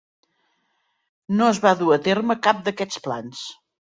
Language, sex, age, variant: Catalan, female, 60-69, Central